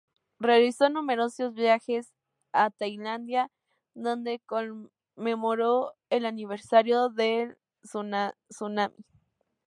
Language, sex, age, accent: Spanish, female, 19-29, México